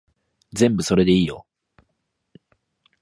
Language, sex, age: Japanese, male, 19-29